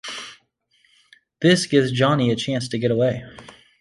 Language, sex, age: English, male, 19-29